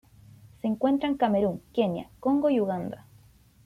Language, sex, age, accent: Spanish, female, under 19, Chileno: Chile, Cuyo